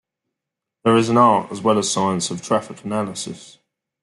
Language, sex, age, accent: English, male, 19-29, England English